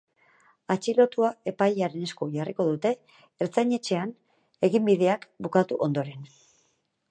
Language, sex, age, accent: Basque, female, 40-49, Erdialdekoa edo Nafarra (Gipuzkoa, Nafarroa)